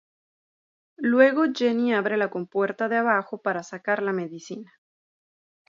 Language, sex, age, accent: Spanish, female, 30-39, México